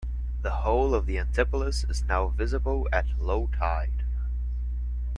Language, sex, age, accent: English, male, 19-29, United States English